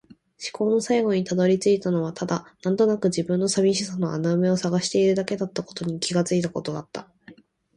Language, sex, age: Japanese, female, 19-29